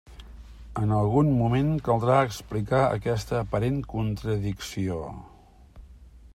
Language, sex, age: Catalan, male, 50-59